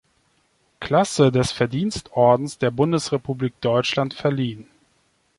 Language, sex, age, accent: German, male, 30-39, Deutschland Deutsch